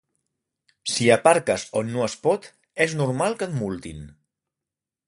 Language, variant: Catalan, Central